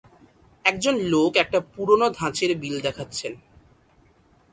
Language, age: Bengali, 19-29